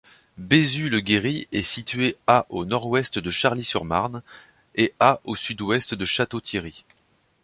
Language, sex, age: French, male, 30-39